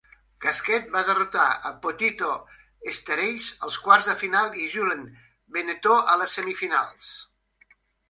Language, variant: Catalan, Central